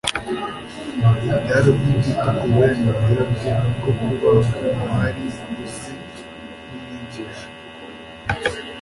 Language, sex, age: Kinyarwanda, male, under 19